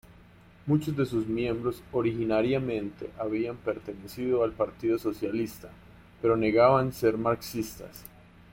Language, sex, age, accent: Spanish, male, 30-39, Andino-Pacífico: Colombia, Perú, Ecuador, oeste de Bolivia y Venezuela andina